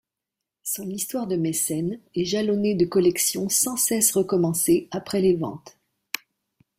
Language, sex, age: French, female, 60-69